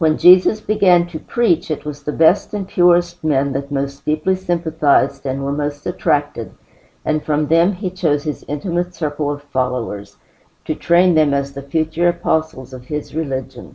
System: none